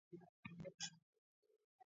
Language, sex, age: Georgian, male, under 19